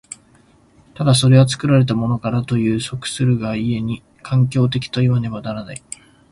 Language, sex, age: Japanese, male, 19-29